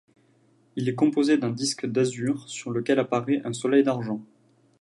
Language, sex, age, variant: French, male, 19-29, Français de métropole